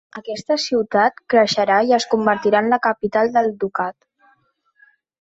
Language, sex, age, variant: Catalan, female, under 19, Central